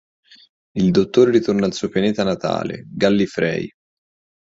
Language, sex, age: Italian, male, 19-29